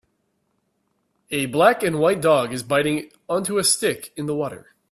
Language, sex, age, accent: English, male, 30-39, United States English